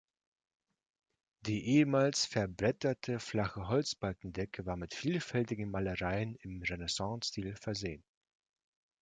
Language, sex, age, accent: German, male, 30-39, Russisch Deutsch